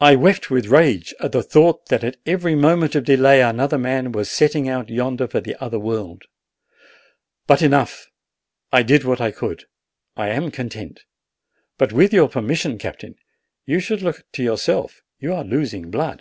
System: none